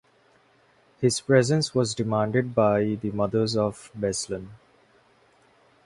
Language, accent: English, India and South Asia (India, Pakistan, Sri Lanka)